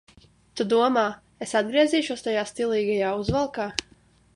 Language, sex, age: Latvian, female, 19-29